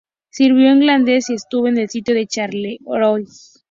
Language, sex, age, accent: Spanish, female, under 19, México